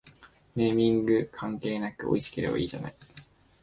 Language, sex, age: Japanese, male, 19-29